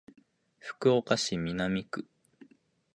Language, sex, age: Japanese, male, 19-29